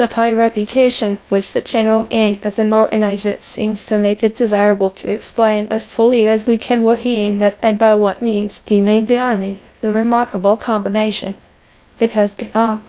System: TTS, GlowTTS